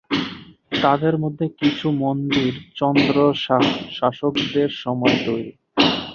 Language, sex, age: Bengali, male, 19-29